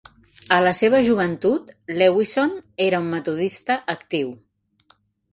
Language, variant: Catalan, Central